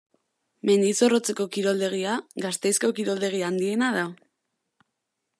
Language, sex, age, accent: Basque, female, 19-29, Mendebalekoa (Araba, Bizkaia, Gipuzkoako mendebaleko herri batzuk)